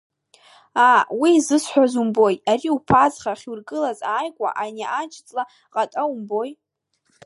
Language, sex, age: Abkhazian, female, under 19